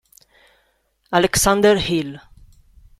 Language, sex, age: Italian, female, 30-39